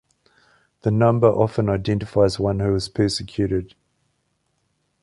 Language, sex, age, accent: English, male, 40-49, New Zealand English